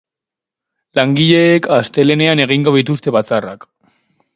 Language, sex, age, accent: Basque, male, 19-29, Mendebalekoa (Araba, Bizkaia, Gipuzkoako mendebaleko herri batzuk)